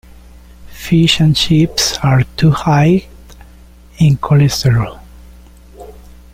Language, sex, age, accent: English, male, 40-49, United States English